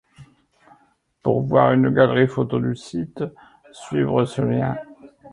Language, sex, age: French, male, 60-69